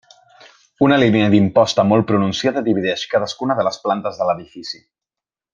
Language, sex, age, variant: Catalan, male, 19-29, Central